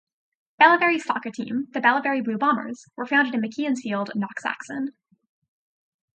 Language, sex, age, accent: English, female, 19-29, United States English